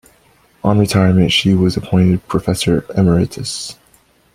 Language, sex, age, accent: English, male, 19-29, United States English